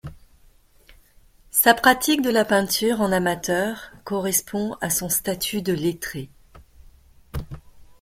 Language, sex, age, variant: French, female, 40-49, Français de métropole